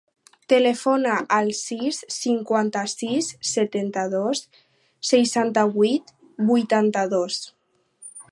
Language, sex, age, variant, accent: Catalan, female, under 19, Alacantí, valencià